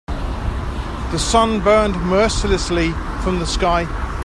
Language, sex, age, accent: English, male, 50-59, England English